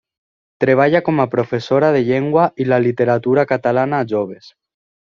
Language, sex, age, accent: Catalan, male, 19-29, valencià